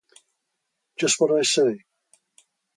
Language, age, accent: English, 80-89, England English